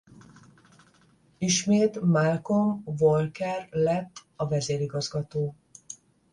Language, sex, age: Hungarian, female, 60-69